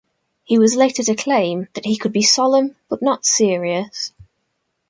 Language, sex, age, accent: English, female, 19-29, England English